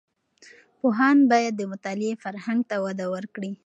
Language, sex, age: Pashto, female, 19-29